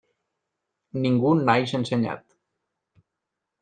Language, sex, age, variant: Catalan, male, 30-39, Central